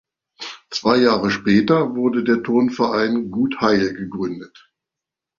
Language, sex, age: German, male, 50-59